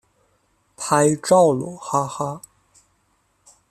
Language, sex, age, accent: Chinese, male, 19-29, 出生地：湖北省